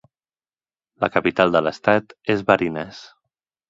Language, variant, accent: Catalan, Central, central